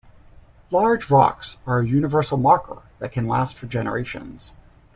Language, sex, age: English, male, 40-49